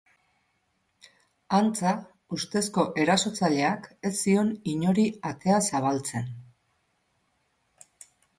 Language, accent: Basque, Mendebalekoa (Araba, Bizkaia, Gipuzkoako mendebaleko herri batzuk)